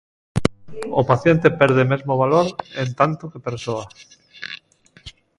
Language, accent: Galician, Atlántico (seseo e gheada)